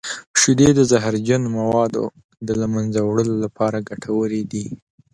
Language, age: Pashto, 19-29